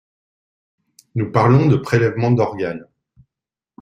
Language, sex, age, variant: French, male, 40-49, Français de métropole